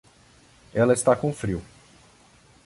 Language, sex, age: Portuguese, male, 19-29